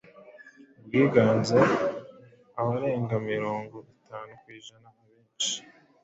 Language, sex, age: Kinyarwanda, male, 19-29